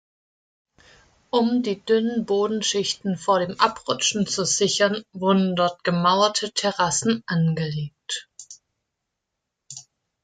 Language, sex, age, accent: German, female, 19-29, Deutschland Deutsch